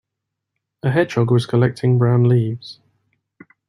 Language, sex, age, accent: English, male, 40-49, England English